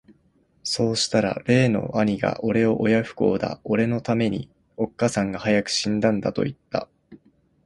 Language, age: Japanese, 19-29